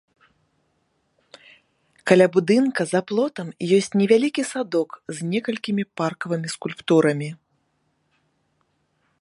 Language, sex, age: Belarusian, female, 30-39